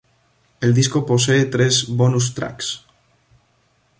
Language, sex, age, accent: Spanish, male, 19-29, España: Norte peninsular (Asturias, Castilla y León, Cantabria, País Vasco, Navarra, Aragón, La Rioja, Guadalajara, Cuenca)